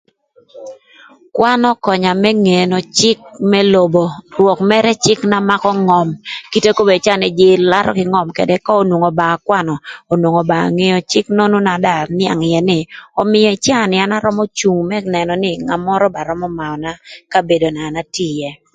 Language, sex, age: Thur, female, 50-59